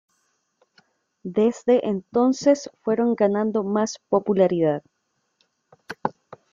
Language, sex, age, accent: Spanish, female, 30-39, Chileno: Chile, Cuyo